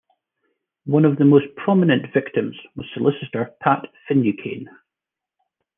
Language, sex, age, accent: English, male, 40-49, Scottish English